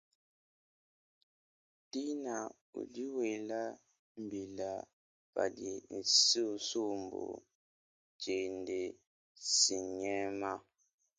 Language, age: Luba-Lulua, 19-29